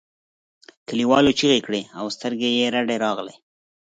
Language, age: Pashto, 30-39